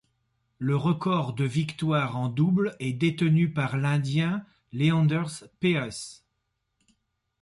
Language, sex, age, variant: French, male, 50-59, Français de métropole